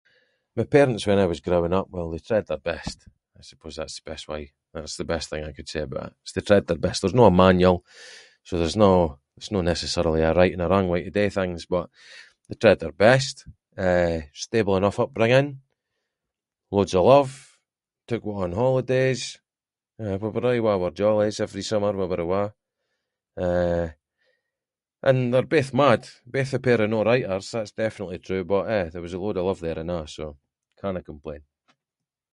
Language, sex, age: Scots, male, 30-39